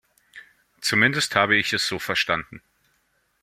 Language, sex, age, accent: German, male, 40-49, Deutschland Deutsch